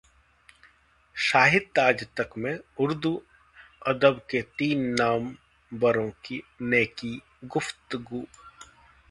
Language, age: Hindi, 40-49